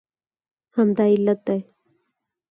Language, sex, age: Pashto, female, 19-29